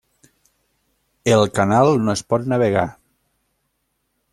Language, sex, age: Catalan, male, 19-29